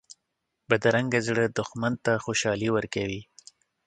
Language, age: Pashto, 30-39